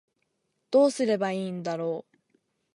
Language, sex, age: Japanese, female, 19-29